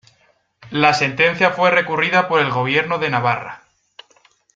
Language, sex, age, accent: Spanish, male, 19-29, España: Centro-Sur peninsular (Madrid, Toledo, Castilla-La Mancha)